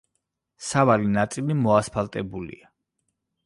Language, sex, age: Georgian, male, 40-49